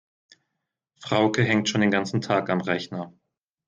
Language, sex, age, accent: German, male, 30-39, Deutschland Deutsch